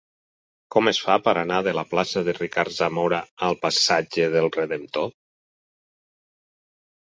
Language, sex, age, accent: Catalan, male, 40-49, occidental